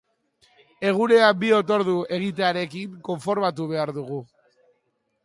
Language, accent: Basque, Mendebalekoa (Araba, Bizkaia, Gipuzkoako mendebaleko herri batzuk)